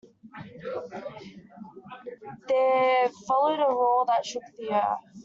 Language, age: English, under 19